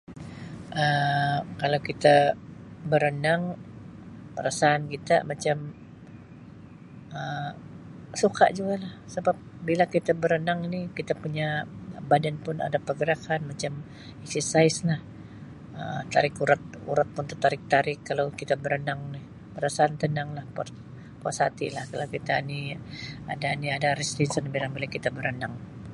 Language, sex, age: Sabah Malay, female, 50-59